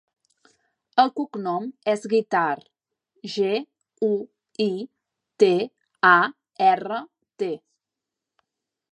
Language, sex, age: Catalan, female, 19-29